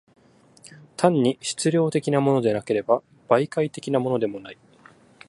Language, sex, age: Japanese, male, under 19